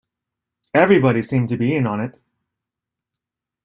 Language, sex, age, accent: English, male, 30-39, United States English